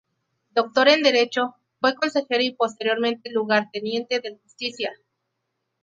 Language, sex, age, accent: Spanish, female, 30-39, México